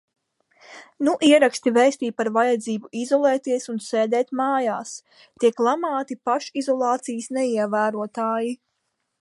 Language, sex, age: Latvian, female, 19-29